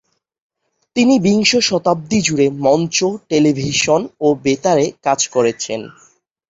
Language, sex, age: Bengali, male, 19-29